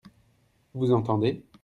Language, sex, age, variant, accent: French, male, 30-39, Français d'Europe, Français de Belgique